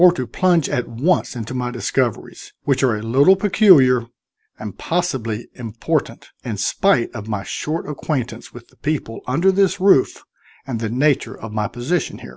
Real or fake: real